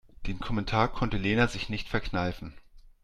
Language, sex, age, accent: German, male, 40-49, Deutschland Deutsch